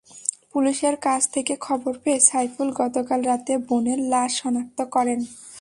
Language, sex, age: Bengali, female, 19-29